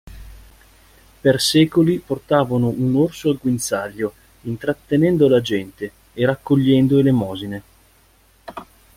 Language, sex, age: Italian, male, 40-49